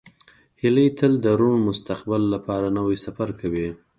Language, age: Pashto, 30-39